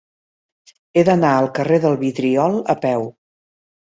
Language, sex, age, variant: Catalan, female, 50-59, Central